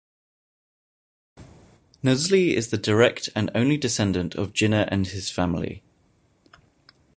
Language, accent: English, England English